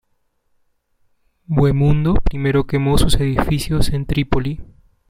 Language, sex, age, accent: Spanish, male, 19-29, Andino-Pacífico: Colombia, Perú, Ecuador, oeste de Bolivia y Venezuela andina